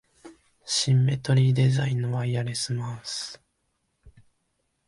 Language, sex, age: Japanese, male, 19-29